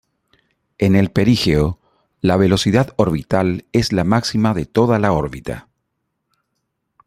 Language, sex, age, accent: Spanish, male, 50-59, América central